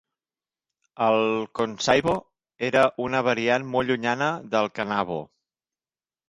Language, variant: Catalan, Central